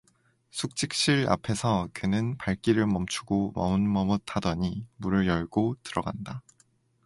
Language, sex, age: Korean, male, 19-29